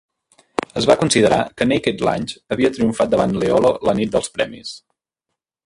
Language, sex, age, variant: Catalan, male, 19-29, Central